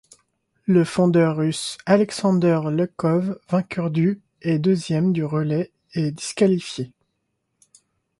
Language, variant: French, Français de métropole